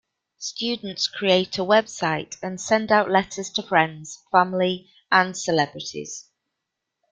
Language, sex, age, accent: English, female, 40-49, England English